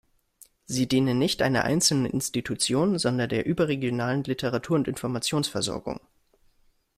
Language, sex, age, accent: German, male, 19-29, Deutschland Deutsch